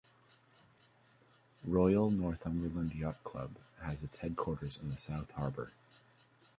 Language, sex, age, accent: English, male, 19-29, United States English